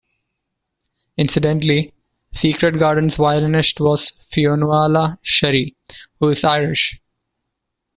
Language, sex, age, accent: English, male, 40-49, India and South Asia (India, Pakistan, Sri Lanka)